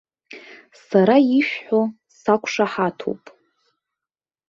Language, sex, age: Abkhazian, female, 19-29